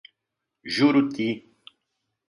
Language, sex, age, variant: Portuguese, male, 30-39, Portuguese (Brasil)